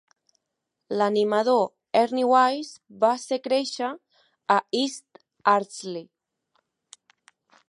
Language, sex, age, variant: Catalan, female, 19-29, Central